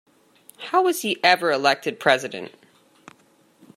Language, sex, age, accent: English, female, 19-29, Canadian English